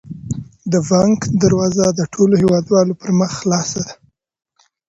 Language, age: Pashto, 19-29